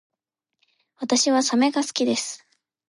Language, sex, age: Japanese, female, under 19